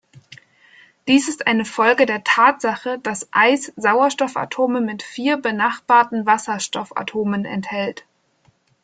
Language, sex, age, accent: German, female, 19-29, Deutschland Deutsch